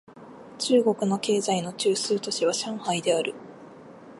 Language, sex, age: Japanese, female, 19-29